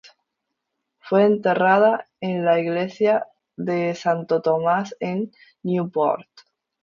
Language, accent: Spanish, España: Islas Canarias